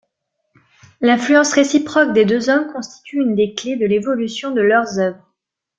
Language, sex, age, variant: French, female, 19-29, Français de métropole